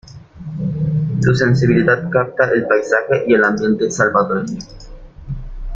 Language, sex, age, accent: Spanish, male, 19-29, México